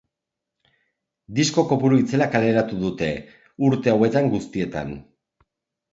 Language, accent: Basque, Erdialdekoa edo Nafarra (Gipuzkoa, Nafarroa)